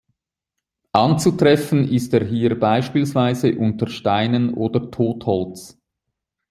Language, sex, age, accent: German, male, 40-49, Schweizerdeutsch